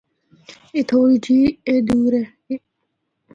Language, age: Northern Hindko, 19-29